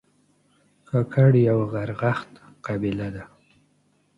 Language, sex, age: Pashto, male, 19-29